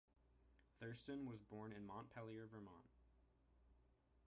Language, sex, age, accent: English, male, 19-29, United States English